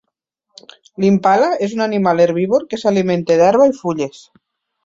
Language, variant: Catalan, Nord-Occidental